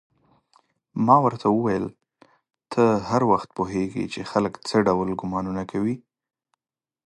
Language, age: Pashto, 19-29